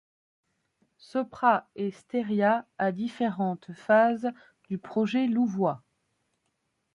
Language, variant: French, Français de métropole